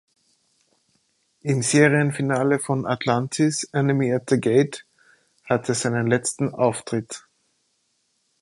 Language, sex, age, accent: German, male, 30-39, Österreichisches Deutsch